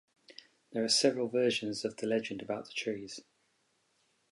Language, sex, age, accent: English, male, 40-49, England English